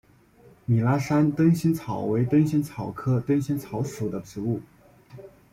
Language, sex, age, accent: Chinese, male, 30-39, 出生地：湖南省